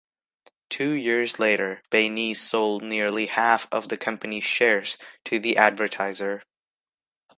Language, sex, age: English, male, under 19